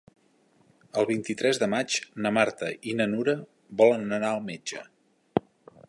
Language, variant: Catalan, Central